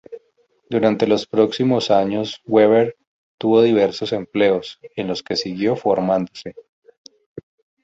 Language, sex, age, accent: Spanish, male, 30-39, Andino-Pacífico: Colombia, Perú, Ecuador, oeste de Bolivia y Venezuela andina